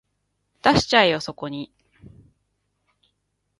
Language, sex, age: Japanese, female, 30-39